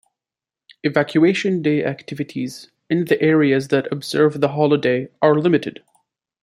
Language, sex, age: English, male, 19-29